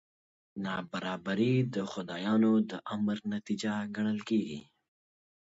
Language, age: Pashto, under 19